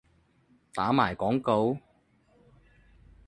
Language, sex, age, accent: Cantonese, male, 30-39, 广州音